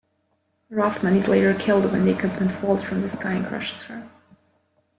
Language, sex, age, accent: English, female, 19-29, United States English